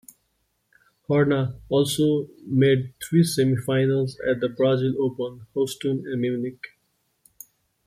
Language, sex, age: English, male, 19-29